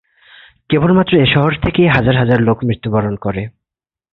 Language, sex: Bengali, male